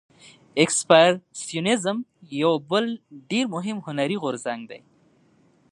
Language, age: Pashto, 30-39